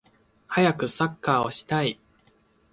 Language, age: Japanese, 30-39